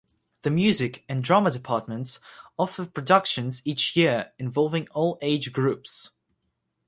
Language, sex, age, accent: English, male, under 19, United States English; England English